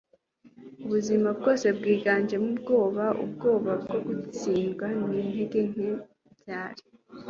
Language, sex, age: Kinyarwanda, female, 19-29